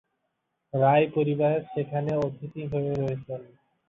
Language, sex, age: Bengali, male, 19-29